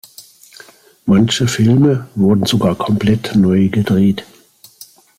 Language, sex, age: German, male, 60-69